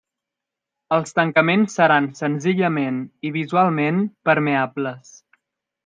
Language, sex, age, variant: Catalan, male, 19-29, Central